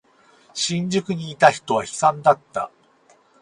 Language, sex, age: Japanese, male, 40-49